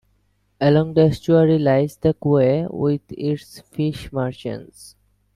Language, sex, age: English, male, 19-29